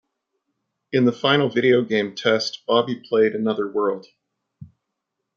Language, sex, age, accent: English, male, 40-49, Canadian English